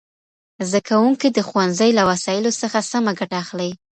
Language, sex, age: Pashto, female, under 19